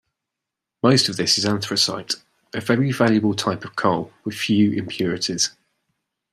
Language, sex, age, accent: English, male, 30-39, England English